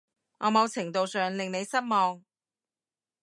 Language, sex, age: Cantonese, female, 30-39